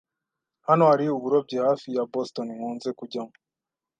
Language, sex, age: Kinyarwanda, male, 19-29